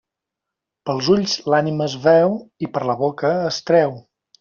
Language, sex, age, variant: Catalan, male, 40-49, Central